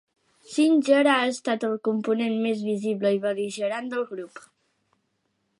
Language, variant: Catalan, Nord-Occidental